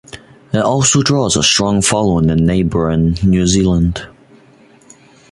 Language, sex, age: English, male, under 19